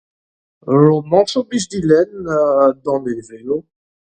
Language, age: Breton, 40-49